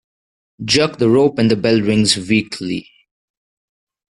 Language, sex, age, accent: English, male, 19-29, India and South Asia (India, Pakistan, Sri Lanka)